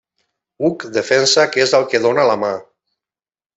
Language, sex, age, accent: Catalan, male, 50-59, valencià